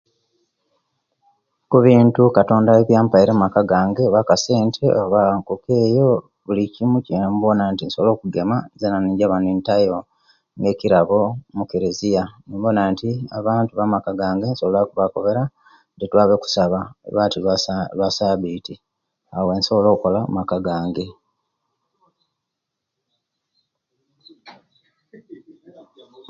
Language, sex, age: Kenyi, male, 50-59